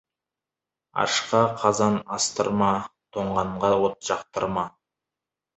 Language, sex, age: Kazakh, male, 19-29